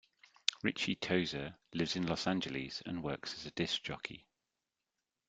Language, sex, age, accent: English, male, 40-49, England English